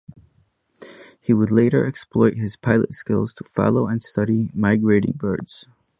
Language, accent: English, United States English